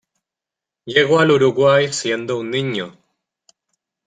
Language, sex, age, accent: Spanish, male, 19-29, España: Norte peninsular (Asturias, Castilla y León, Cantabria, País Vasco, Navarra, Aragón, La Rioja, Guadalajara, Cuenca)